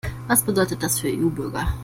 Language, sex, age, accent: German, female, 19-29, Deutschland Deutsch